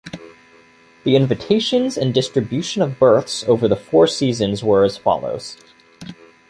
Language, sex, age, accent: English, male, 19-29, United States English